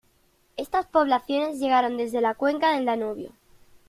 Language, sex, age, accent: Spanish, female, under 19, España: Sur peninsular (Andalucia, Extremadura, Murcia)